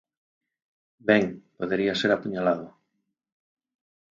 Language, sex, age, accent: Galician, male, 40-49, Central (gheada); Normativo (estándar)